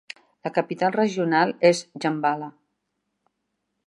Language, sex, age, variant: Catalan, female, 60-69, Central